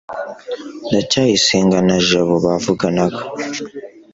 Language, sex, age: Kinyarwanda, male, 19-29